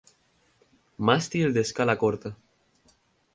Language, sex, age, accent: Spanish, male, 19-29, España: Islas Canarias